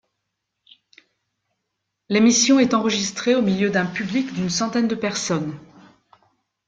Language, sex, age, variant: French, female, 50-59, Français de métropole